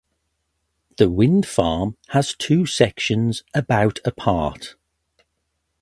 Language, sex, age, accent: English, male, 40-49, England English